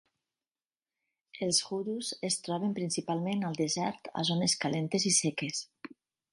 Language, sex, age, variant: Catalan, female, 40-49, Nord-Occidental